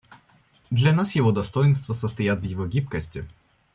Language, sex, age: Russian, male, under 19